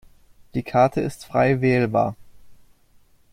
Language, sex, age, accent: German, male, 19-29, Deutschland Deutsch